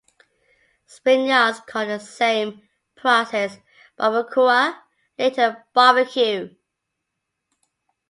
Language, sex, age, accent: English, female, 40-49, Scottish English